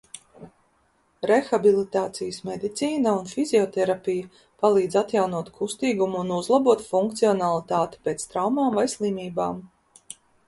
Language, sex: Latvian, female